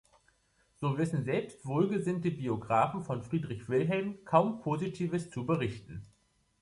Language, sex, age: German, male, 19-29